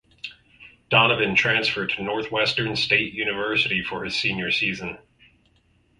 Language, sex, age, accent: English, male, 40-49, United States English